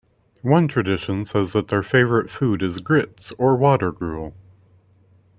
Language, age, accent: English, 40-49, United States English